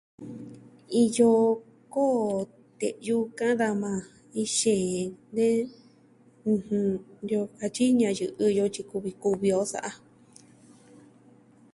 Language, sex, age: Southwestern Tlaxiaco Mixtec, female, 19-29